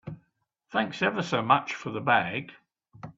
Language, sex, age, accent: English, male, 70-79, England English